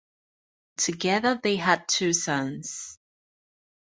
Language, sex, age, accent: English, female, 30-39, United States English